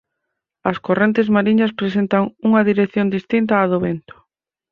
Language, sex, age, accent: Galician, female, 30-39, Oriental (común en zona oriental)